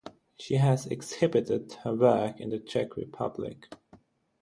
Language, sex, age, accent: English, male, 19-29, England English